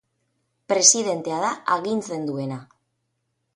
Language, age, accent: Basque, 30-39, Erdialdekoa edo Nafarra (Gipuzkoa, Nafarroa)